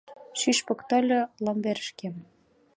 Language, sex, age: Mari, female, 19-29